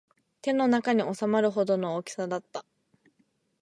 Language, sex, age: Japanese, female, 19-29